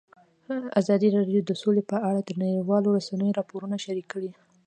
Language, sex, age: Pashto, female, 19-29